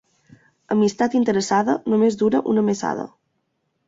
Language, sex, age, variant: Catalan, female, 19-29, Balear